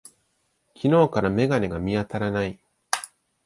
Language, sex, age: Japanese, male, 19-29